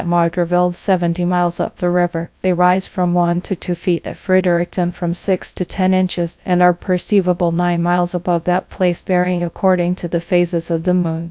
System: TTS, GradTTS